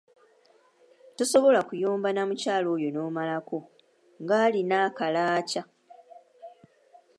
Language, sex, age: Ganda, female, 30-39